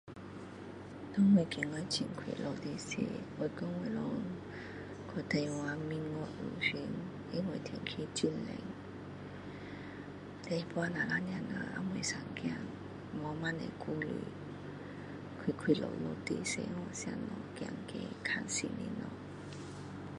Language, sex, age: Min Dong Chinese, female, 40-49